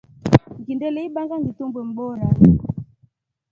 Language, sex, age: Rombo, female, 30-39